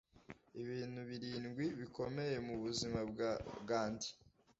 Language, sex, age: Kinyarwanda, male, under 19